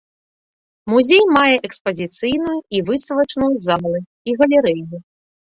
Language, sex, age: Belarusian, female, 30-39